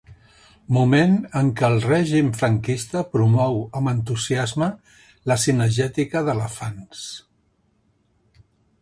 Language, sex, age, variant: Catalan, male, 60-69, Central